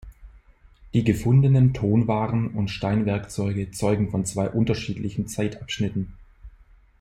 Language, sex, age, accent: German, male, 30-39, Deutschland Deutsch